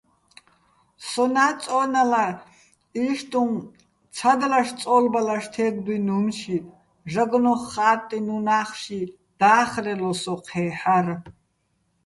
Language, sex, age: Bats, female, 70-79